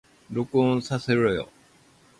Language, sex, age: Japanese, male, 70-79